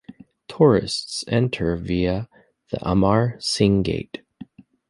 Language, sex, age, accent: English, male, 30-39, United States English